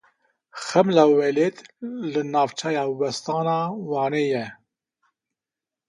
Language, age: Kurdish, 50-59